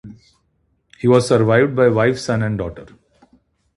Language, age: English, 30-39